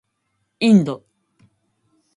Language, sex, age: Japanese, female, 19-29